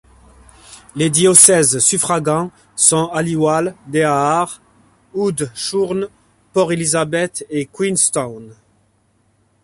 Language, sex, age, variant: French, male, 40-49, Français de métropole